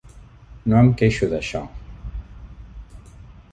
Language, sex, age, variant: Catalan, male, 40-49, Central